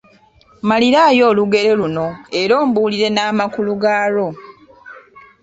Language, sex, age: Ganda, female, 30-39